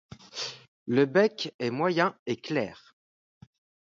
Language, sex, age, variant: French, male, 40-49, Français de métropole